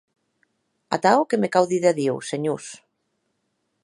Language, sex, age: Occitan, female, 50-59